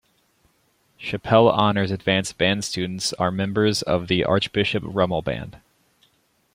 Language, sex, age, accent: English, male, 30-39, United States English